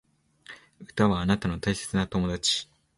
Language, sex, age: Japanese, male, under 19